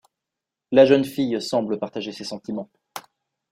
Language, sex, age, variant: French, male, 19-29, Français de métropole